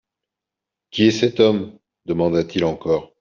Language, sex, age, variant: French, male, 30-39, Français de métropole